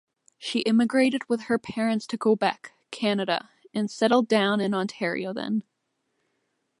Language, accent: English, United States English